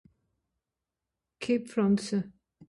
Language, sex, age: Swiss German, female, 60-69